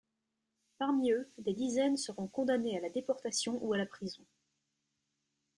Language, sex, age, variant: French, female, 19-29, Français de métropole